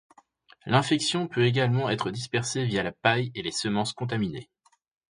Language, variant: French, Français de métropole